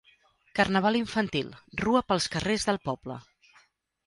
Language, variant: Catalan, Central